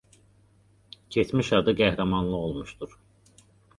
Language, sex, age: Azerbaijani, male, 30-39